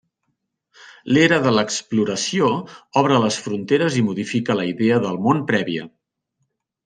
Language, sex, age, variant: Catalan, male, 50-59, Central